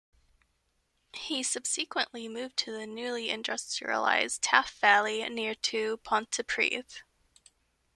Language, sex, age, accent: English, female, 19-29, United States English